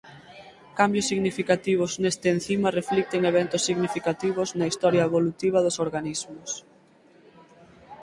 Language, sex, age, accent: Galician, female, 19-29, Atlántico (seseo e gheada)